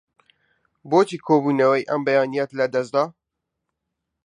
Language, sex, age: Central Kurdish, male, 19-29